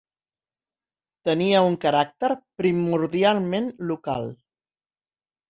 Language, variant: Catalan, Central